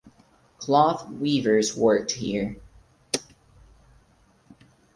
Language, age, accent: English, under 19, United States English